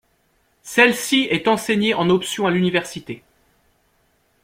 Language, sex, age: French, male, 30-39